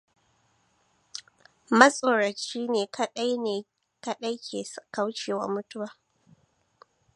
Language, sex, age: Hausa, female, 19-29